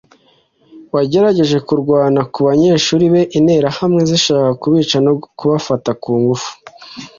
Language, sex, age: Kinyarwanda, male, 50-59